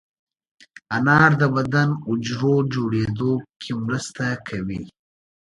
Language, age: Pashto, 19-29